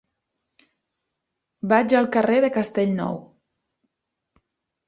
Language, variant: Catalan, Nord-Occidental